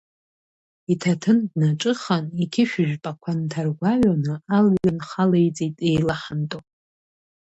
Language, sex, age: Abkhazian, female, 30-39